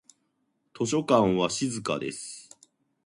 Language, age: Japanese, 30-39